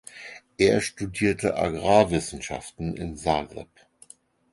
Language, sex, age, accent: German, male, 50-59, Deutschland Deutsch